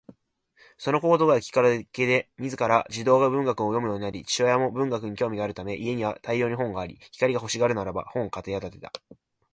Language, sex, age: Japanese, male, 19-29